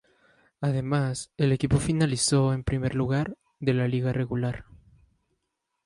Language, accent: Spanish, México